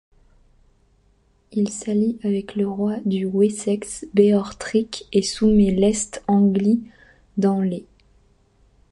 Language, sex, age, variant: French, female, 19-29, Français de métropole